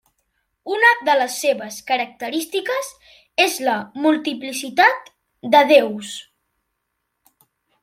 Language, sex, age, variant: Catalan, male, under 19, Central